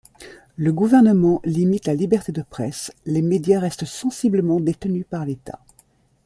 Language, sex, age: French, female, 50-59